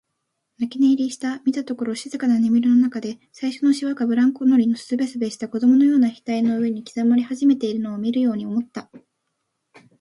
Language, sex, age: Japanese, female, under 19